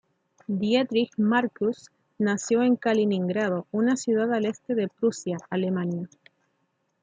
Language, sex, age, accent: Spanish, female, 30-39, Chileno: Chile, Cuyo